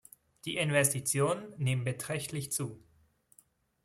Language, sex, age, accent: German, male, 19-29, Schweizerdeutsch